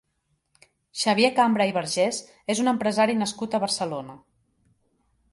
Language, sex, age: Catalan, female, 30-39